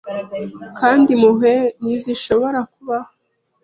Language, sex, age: Kinyarwanda, female, 19-29